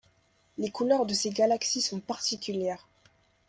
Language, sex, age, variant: French, female, under 19, Français de métropole